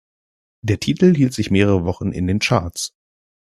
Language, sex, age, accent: German, male, 19-29, Deutschland Deutsch